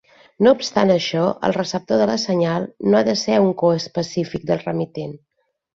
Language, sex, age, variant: Catalan, female, 50-59, Nord-Occidental